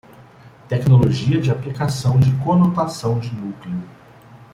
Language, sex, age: Portuguese, male, 19-29